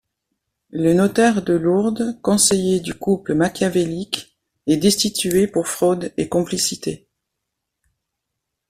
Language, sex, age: French, female, 60-69